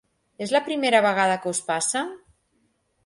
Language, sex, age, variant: Catalan, female, 40-49, Central